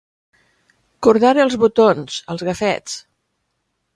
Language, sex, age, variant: Catalan, female, 70-79, Central